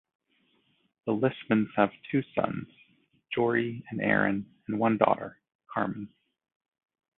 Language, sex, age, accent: English, male, 30-39, Canadian English